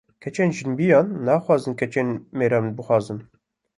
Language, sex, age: Kurdish, male, 19-29